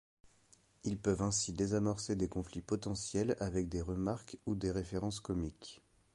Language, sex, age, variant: French, male, 19-29, Français de métropole